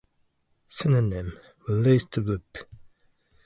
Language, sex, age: English, male, 19-29